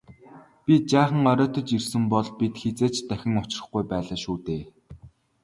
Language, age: Mongolian, 19-29